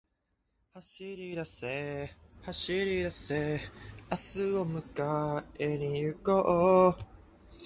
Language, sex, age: Japanese, male, 19-29